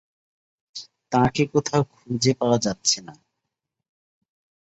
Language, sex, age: Bengali, male, 30-39